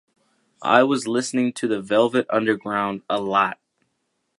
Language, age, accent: English, under 19, United States English